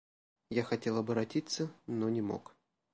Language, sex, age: Russian, male, 30-39